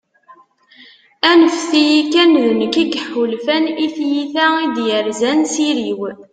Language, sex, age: Kabyle, female, 19-29